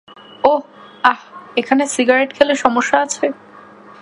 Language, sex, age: Bengali, female, 19-29